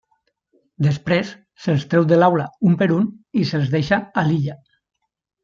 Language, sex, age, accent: Catalan, male, 50-59, valencià